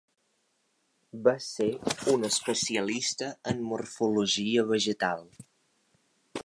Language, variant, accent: Catalan, Central, central